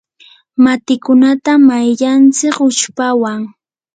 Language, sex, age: Yanahuanca Pasco Quechua, female, 19-29